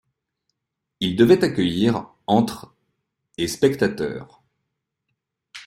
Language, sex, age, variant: French, male, 30-39, Français de métropole